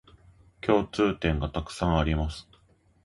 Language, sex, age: Japanese, male, 30-39